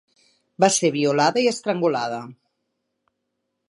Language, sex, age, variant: Catalan, female, 50-59, Central